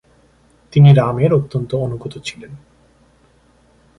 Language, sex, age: Bengali, male, 30-39